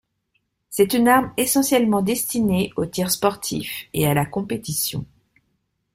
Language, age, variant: French, 50-59, Français de métropole